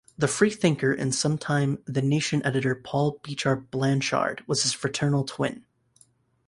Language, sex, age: English, male, 19-29